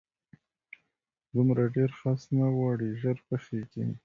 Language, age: Pashto, 19-29